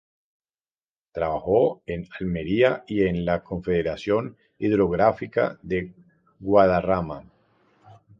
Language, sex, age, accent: Spanish, male, 40-49, Andino-Pacífico: Colombia, Perú, Ecuador, oeste de Bolivia y Venezuela andina